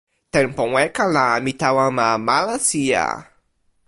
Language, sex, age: Toki Pona, male, under 19